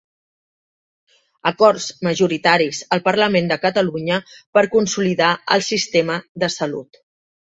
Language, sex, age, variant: Catalan, female, 50-59, Central